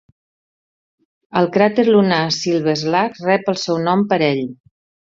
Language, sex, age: Catalan, female, 60-69